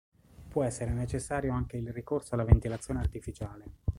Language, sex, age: Italian, male, 30-39